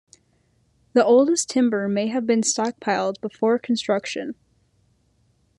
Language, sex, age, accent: English, female, under 19, United States English